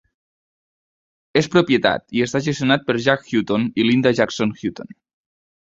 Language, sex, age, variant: Catalan, male, under 19, Nord-Occidental